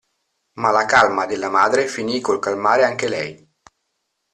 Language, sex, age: Italian, male, 40-49